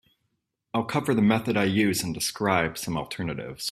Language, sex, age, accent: English, male, 19-29, United States English